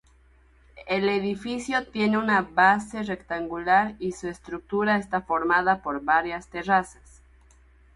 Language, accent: Spanish, México